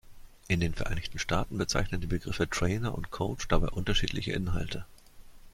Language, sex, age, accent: German, male, 50-59, Deutschland Deutsch